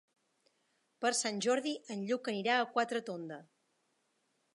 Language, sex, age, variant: Catalan, female, 40-49, Septentrional